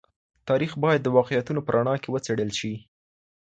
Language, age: Pashto, under 19